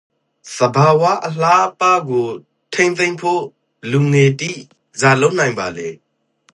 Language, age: Rakhine, 30-39